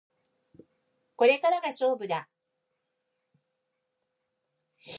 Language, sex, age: Japanese, female, 50-59